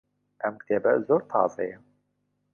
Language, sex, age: Central Kurdish, male, 19-29